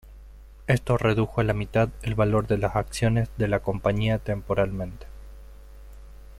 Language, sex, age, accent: Spanish, male, 30-39, Rioplatense: Argentina, Uruguay, este de Bolivia, Paraguay